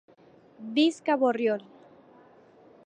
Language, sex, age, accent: Spanish, female, under 19, Rioplatense: Argentina, Uruguay, este de Bolivia, Paraguay